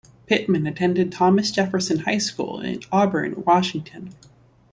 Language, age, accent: English, 19-29, United States English